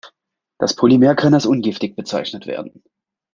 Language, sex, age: German, male, 30-39